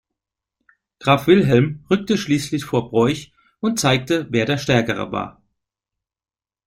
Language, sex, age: German, male, 40-49